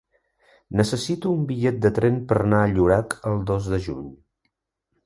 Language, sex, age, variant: Catalan, male, 60-69, Central